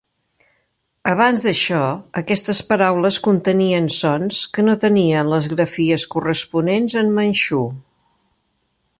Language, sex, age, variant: Catalan, female, 50-59, Central